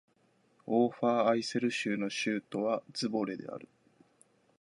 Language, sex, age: Japanese, male, 19-29